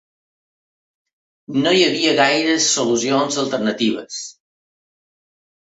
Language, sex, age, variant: Catalan, male, 50-59, Balear